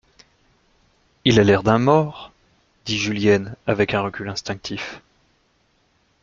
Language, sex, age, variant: French, male, 19-29, Français de métropole